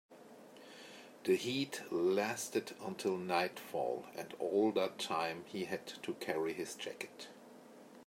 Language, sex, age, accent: English, male, 50-59, England English